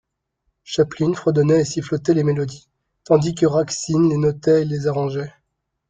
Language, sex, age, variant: French, male, 19-29, Français de métropole